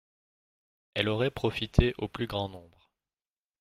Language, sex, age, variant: French, male, 19-29, Français de métropole